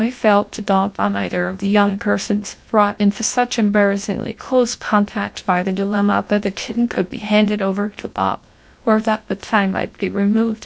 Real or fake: fake